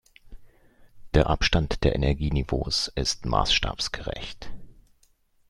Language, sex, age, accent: German, male, 30-39, Deutschland Deutsch